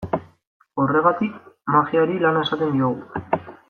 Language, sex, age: Basque, male, 19-29